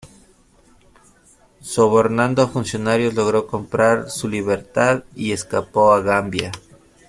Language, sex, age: Spanish, male, 30-39